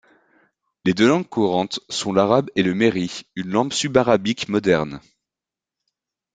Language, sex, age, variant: French, male, 19-29, Français de métropole